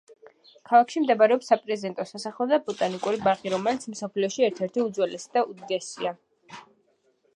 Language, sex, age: Georgian, female, 19-29